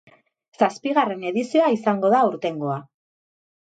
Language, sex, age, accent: Basque, female, 30-39, Mendebalekoa (Araba, Bizkaia, Gipuzkoako mendebaleko herri batzuk)